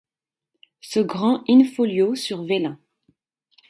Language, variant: French, Français de métropole